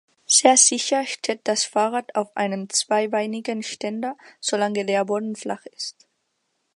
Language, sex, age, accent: German, female, under 19, Deutschland Deutsch